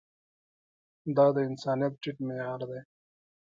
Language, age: Pashto, 30-39